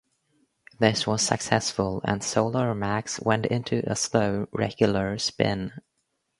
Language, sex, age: English, female, under 19